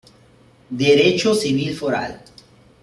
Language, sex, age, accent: Spanish, male, 30-39, México